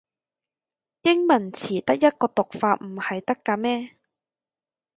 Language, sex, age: Cantonese, female, 19-29